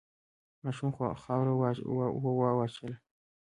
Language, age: Pashto, 19-29